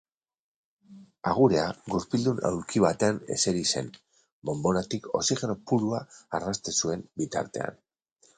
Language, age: Basque, 40-49